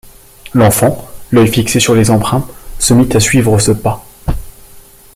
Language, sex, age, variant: French, male, 30-39, Français de métropole